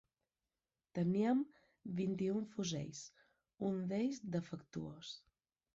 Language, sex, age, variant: Catalan, female, 30-39, Balear